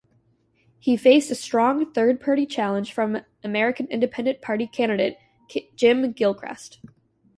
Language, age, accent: English, 19-29, United States English